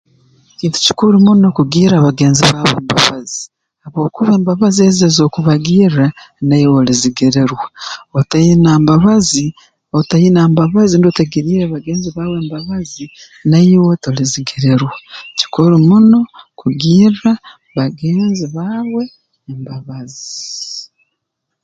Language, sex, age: Tooro, female, 40-49